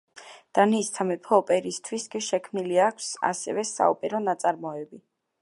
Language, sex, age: Georgian, female, under 19